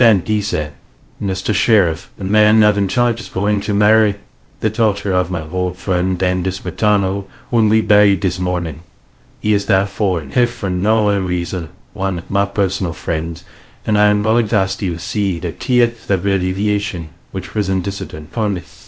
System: TTS, VITS